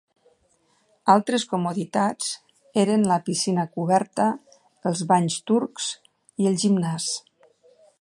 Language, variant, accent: Catalan, Nord-Occidental, nord-occidental